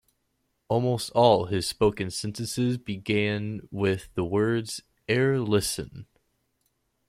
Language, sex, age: English, male, 19-29